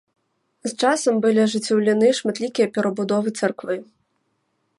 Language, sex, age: Belarusian, female, 19-29